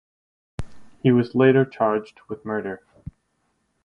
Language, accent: English, Canadian English